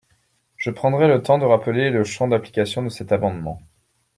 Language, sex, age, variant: French, male, 19-29, Français de métropole